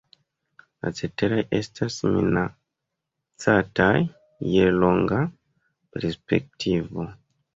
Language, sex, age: Esperanto, male, 30-39